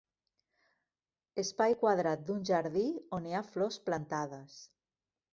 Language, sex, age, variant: Catalan, female, 50-59, Central